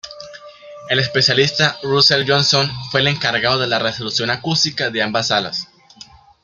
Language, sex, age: Spanish, male, under 19